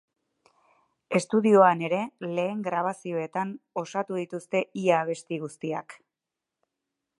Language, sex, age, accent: Basque, female, 30-39, Erdialdekoa edo Nafarra (Gipuzkoa, Nafarroa)